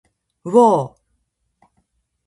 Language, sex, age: Japanese, female, 50-59